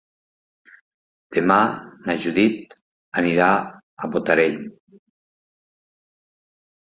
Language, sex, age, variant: Catalan, male, 50-59, Central